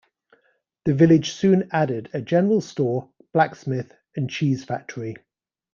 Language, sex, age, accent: English, male, 50-59, England English